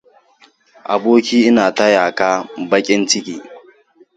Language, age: Hausa, 19-29